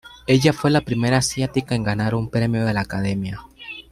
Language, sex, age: Spanish, male, 19-29